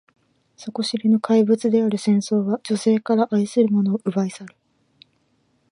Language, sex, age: Japanese, female, 19-29